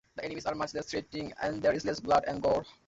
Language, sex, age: English, male, 19-29